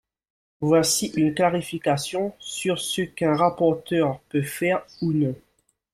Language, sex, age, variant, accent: French, male, 19-29, Français des départements et régions d'outre-mer, Français de La Réunion